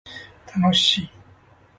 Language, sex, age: Japanese, male, 30-39